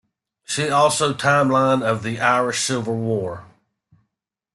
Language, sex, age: English, male, 50-59